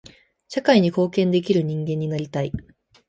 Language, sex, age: Japanese, female, 19-29